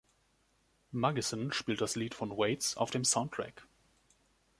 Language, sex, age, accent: German, male, 30-39, Deutschland Deutsch